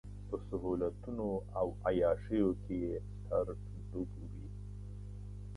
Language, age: Pashto, 40-49